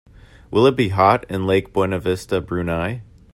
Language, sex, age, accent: English, male, 40-49, United States English